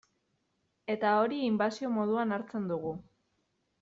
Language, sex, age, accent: Basque, female, 19-29, Mendebalekoa (Araba, Bizkaia, Gipuzkoako mendebaleko herri batzuk)